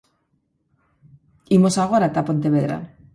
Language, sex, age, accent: Galician, female, 40-49, Normativo (estándar)